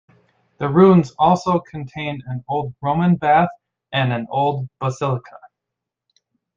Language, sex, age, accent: English, male, 19-29, United States English